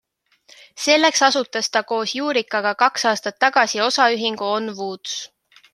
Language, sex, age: Estonian, female, 19-29